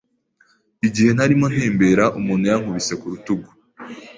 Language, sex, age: Kinyarwanda, female, 19-29